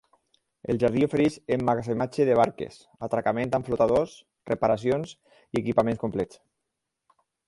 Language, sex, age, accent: Catalan, male, 50-59, valencià